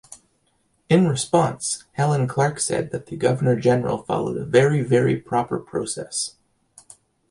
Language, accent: English, Canadian English